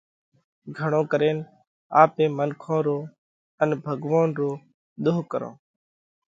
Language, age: Parkari Koli, 19-29